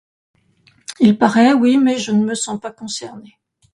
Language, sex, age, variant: French, female, 70-79, Français de métropole